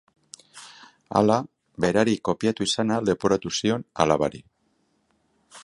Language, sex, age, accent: Basque, male, 40-49, Mendebalekoa (Araba, Bizkaia, Gipuzkoako mendebaleko herri batzuk)